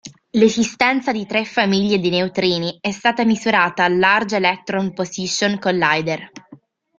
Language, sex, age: Italian, female, 19-29